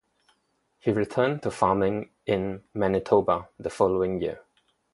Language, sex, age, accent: English, male, 19-29, Singaporean English